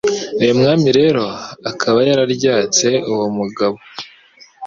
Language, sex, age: Kinyarwanda, female, 30-39